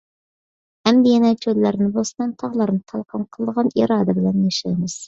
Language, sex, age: Uyghur, female, 30-39